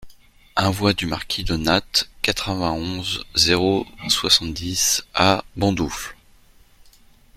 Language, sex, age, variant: French, male, 40-49, Français de métropole